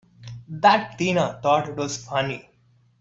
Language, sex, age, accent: English, male, 19-29, India and South Asia (India, Pakistan, Sri Lanka)